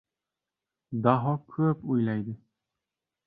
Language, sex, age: Uzbek, male, 19-29